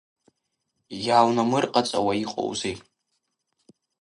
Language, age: Abkhazian, under 19